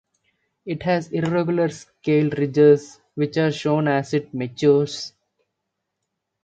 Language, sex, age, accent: English, male, 19-29, India and South Asia (India, Pakistan, Sri Lanka)